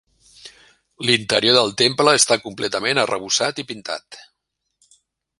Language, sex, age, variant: Catalan, male, 50-59, Central